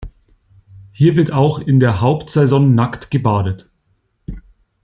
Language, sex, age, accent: German, male, 30-39, Deutschland Deutsch